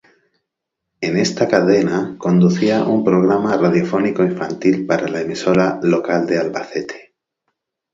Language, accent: Spanish, España: Centro-Sur peninsular (Madrid, Toledo, Castilla-La Mancha)